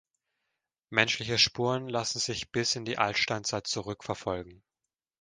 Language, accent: German, Österreichisches Deutsch